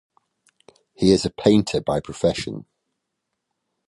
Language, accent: English, England English